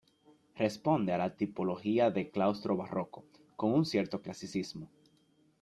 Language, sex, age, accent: Spanish, male, 19-29, Caribe: Cuba, Venezuela, Puerto Rico, República Dominicana, Panamá, Colombia caribeña, México caribeño, Costa del golfo de México